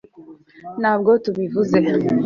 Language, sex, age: Kinyarwanda, female, 19-29